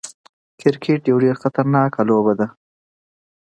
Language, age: Pashto, under 19